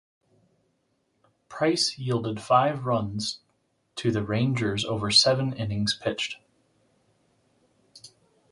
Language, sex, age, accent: English, male, 30-39, United States English